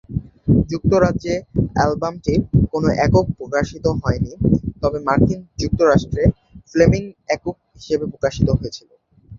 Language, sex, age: Bengali, male, under 19